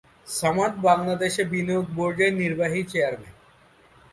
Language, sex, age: Bengali, male, 19-29